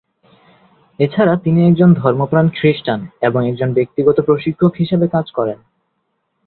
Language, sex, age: Bengali, male, 19-29